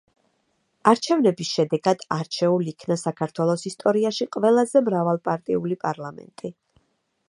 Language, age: Georgian, 30-39